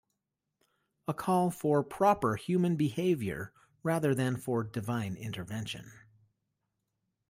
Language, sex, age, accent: English, male, 40-49, United States English